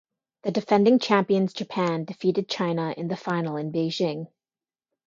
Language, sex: English, female